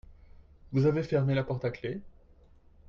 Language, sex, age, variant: French, male, 30-39, Français de métropole